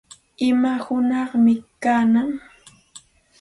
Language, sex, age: Santa Ana de Tusi Pasco Quechua, female, 30-39